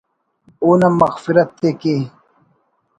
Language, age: Brahui, 30-39